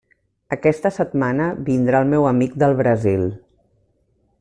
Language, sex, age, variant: Catalan, female, 50-59, Central